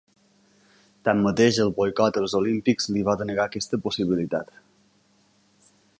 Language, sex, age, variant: Catalan, male, 19-29, Balear